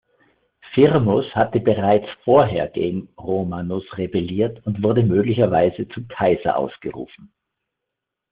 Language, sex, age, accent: German, male, 50-59, Österreichisches Deutsch